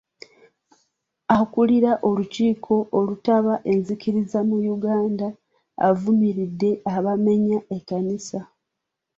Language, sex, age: Ganda, female, 40-49